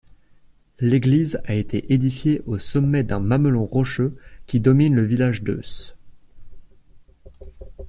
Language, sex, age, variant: French, male, under 19, Français de métropole